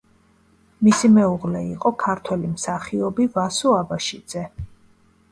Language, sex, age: Georgian, female, 40-49